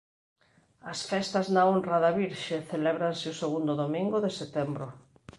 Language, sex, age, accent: Galician, female, 50-59, Normativo (estándar)